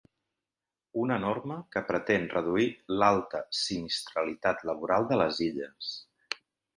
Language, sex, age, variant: Catalan, male, 30-39, Central